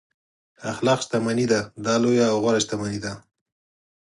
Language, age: Pashto, 30-39